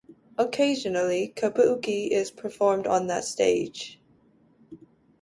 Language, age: English, 19-29